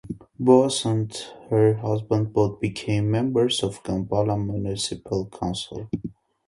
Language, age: English, 19-29